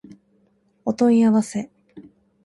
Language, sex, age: Japanese, female, 19-29